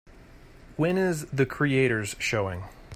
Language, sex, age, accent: English, male, 19-29, United States English